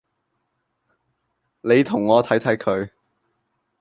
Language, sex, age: Cantonese, male, 19-29